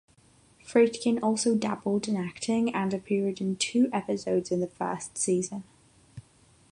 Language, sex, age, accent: English, female, 19-29, United States English; England English